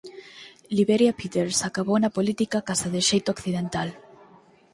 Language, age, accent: Galician, 19-29, Normativo (estándar)